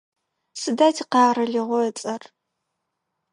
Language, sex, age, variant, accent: Adyghe, female, under 19, Адыгабзэ (Кирил, пстэумэ зэдыряе), Бжъэдыгъу (Bjeduğ)